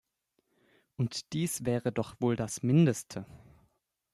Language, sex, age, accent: German, male, under 19, Deutschland Deutsch